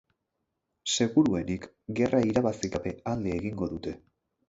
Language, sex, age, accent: Basque, male, 19-29, Erdialdekoa edo Nafarra (Gipuzkoa, Nafarroa)